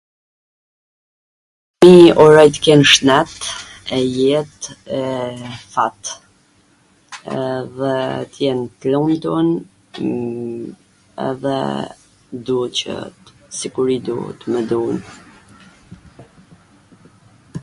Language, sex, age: Gheg Albanian, female, 40-49